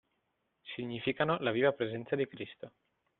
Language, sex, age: Italian, male, 19-29